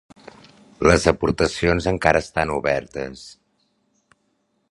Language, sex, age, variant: Catalan, male, 40-49, Central